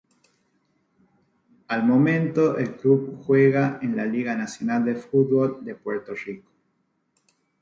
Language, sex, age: Spanish, male, 50-59